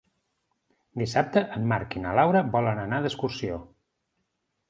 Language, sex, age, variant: Catalan, male, 40-49, Central